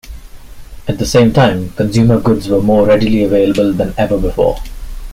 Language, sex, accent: English, male, England English